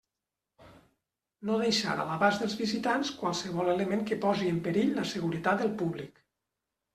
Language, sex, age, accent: Catalan, male, 50-59, valencià